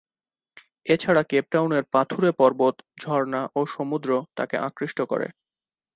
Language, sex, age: Bengali, male, 19-29